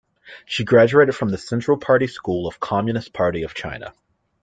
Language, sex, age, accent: English, male, 19-29, United States English